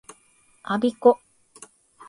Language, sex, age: Japanese, female, 19-29